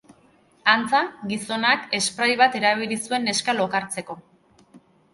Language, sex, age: Basque, female, 30-39